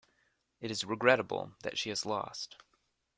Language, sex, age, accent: English, male, under 19, United States English